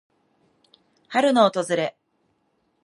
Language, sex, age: Japanese, female, 19-29